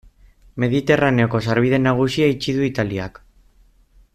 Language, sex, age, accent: Basque, male, 19-29, Erdialdekoa edo Nafarra (Gipuzkoa, Nafarroa)